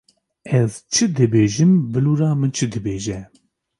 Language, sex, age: Kurdish, male, 40-49